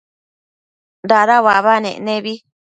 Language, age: Matsés, 30-39